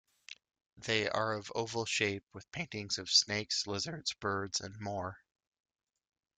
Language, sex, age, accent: English, male, 30-39, United States English